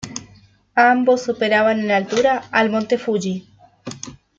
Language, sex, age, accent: Spanish, female, 30-39, Rioplatense: Argentina, Uruguay, este de Bolivia, Paraguay